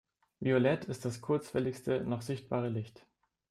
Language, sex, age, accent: German, male, 19-29, Deutschland Deutsch